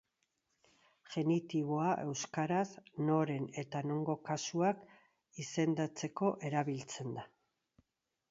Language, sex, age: Basque, female, 50-59